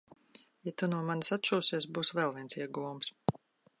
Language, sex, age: Latvian, female, 30-39